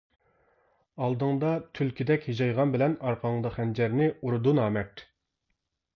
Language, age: Uyghur, 30-39